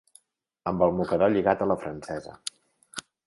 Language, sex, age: Catalan, male, 40-49